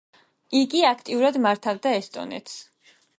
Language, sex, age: Georgian, female, 19-29